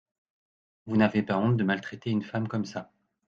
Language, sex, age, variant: French, male, 40-49, Français de métropole